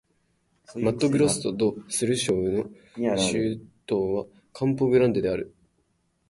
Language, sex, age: Japanese, male, 19-29